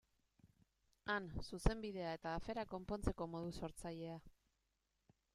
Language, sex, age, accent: Basque, female, 30-39, Mendebalekoa (Araba, Bizkaia, Gipuzkoako mendebaleko herri batzuk)